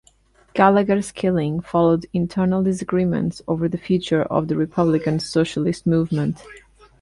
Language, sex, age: English, female, 30-39